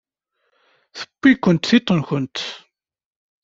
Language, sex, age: Kabyle, male, 40-49